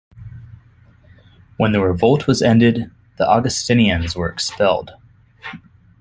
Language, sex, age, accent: English, male, 30-39, United States English